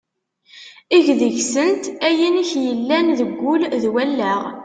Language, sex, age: Kabyle, female, 19-29